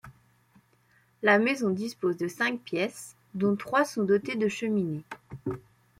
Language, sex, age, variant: French, female, under 19, Français de métropole